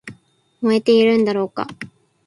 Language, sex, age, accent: Japanese, female, 19-29, 標準語